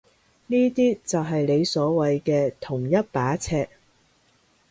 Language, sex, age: Cantonese, female, 30-39